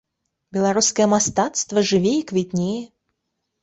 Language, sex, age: Belarusian, female, 19-29